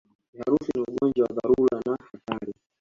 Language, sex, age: Swahili, male, 19-29